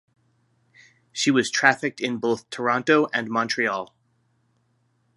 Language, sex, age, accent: English, male, 50-59, United States English